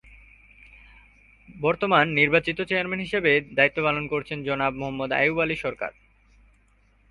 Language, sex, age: Bengali, male, 19-29